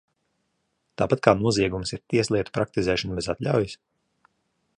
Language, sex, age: Latvian, male, 30-39